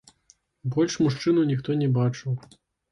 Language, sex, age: Belarusian, male, 30-39